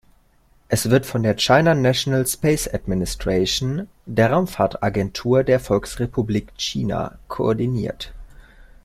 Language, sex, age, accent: German, male, 19-29, Deutschland Deutsch